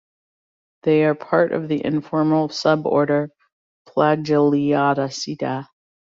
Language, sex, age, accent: English, female, 50-59, United States English